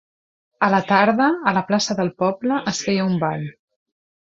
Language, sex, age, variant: Catalan, female, 30-39, Central